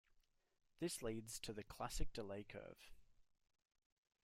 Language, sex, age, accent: English, male, 19-29, Australian English